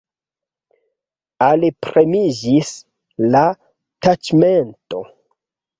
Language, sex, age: Esperanto, male, 30-39